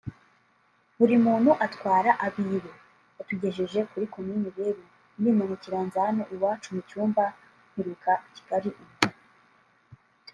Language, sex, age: Kinyarwanda, male, 19-29